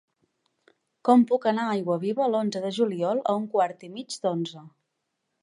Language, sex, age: Catalan, female, 30-39